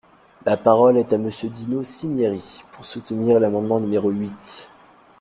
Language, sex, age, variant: French, male, 19-29, Français de métropole